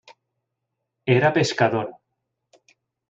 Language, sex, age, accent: Catalan, male, 40-49, valencià